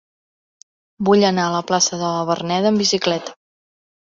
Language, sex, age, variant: Catalan, female, 30-39, Central